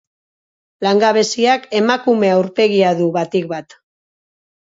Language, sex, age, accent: Basque, female, 40-49, Mendebalekoa (Araba, Bizkaia, Gipuzkoako mendebaleko herri batzuk)